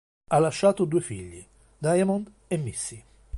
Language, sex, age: Italian, male, 50-59